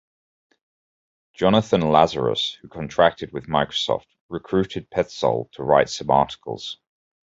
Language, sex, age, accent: English, male, 30-39, England English